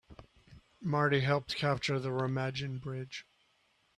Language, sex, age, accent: English, male, 30-39, United States English